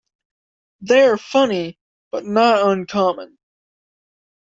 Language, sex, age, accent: English, male, 19-29, United States English